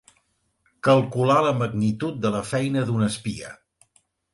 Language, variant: Catalan, Central